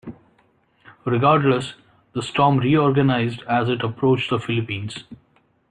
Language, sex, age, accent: English, male, 30-39, India and South Asia (India, Pakistan, Sri Lanka)